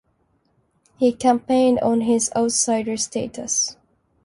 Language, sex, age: English, female, 19-29